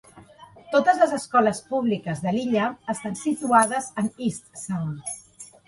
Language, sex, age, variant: Catalan, female, 40-49, Central